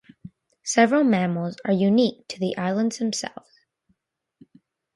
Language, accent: English, United States English